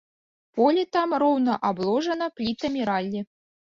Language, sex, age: Belarusian, female, 30-39